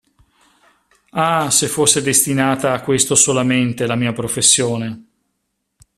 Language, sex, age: Italian, male, 40-49